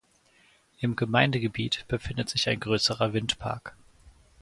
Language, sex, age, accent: German, male, 19-29, Deutschland Deutsch